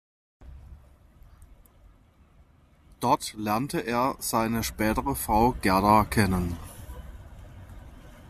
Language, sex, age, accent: German, male, 30-39, Deutschland Deutsch